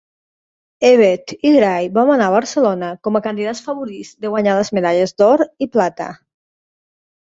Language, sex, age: Catalan, female, 40-49